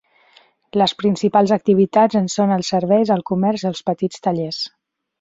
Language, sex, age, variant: Catalan, female, 30-39, Central